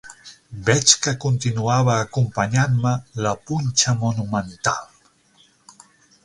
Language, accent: Catalan, central; septentrional